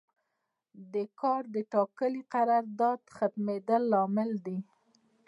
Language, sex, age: Pashto, female, 30-39